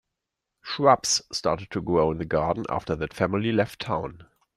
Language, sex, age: English, male, 50-59